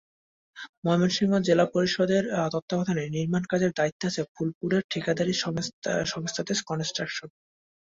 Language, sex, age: Bengali, male, 19-29